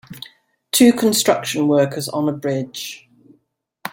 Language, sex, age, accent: English, female, 50-59, England English